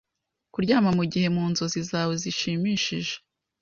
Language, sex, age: Kinyarwanda, female, 19-29